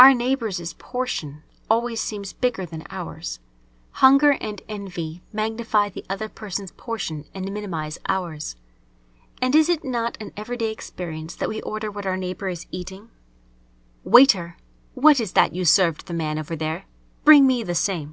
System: none